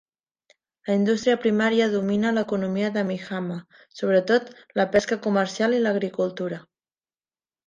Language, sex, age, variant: Catalan, female, 30-39, Central